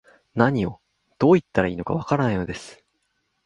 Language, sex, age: Japanese, male, 30-39